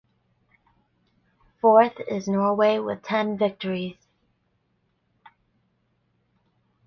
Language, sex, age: English, female, 19-29